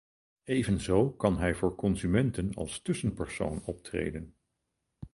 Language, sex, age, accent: Dutch, male, 60-69, Nederlands Nederlands